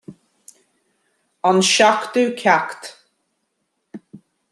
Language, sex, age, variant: Irish, male, 50-59, Gaeilge Uladh